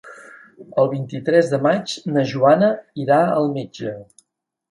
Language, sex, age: Catalan, male, 50-59